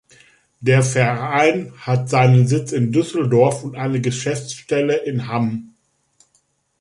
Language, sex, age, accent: German, male, 50-59, Deutschland Deutsch